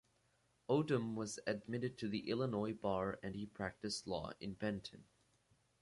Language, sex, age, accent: English, male, under 19, United States English